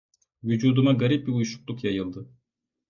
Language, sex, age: Turkish, male, 19-29